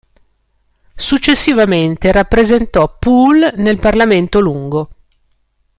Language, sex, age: Italian, female, 60-69